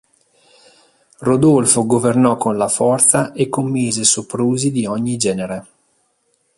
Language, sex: Italian, male